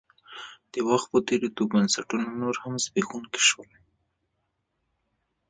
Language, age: Pashto, 19-29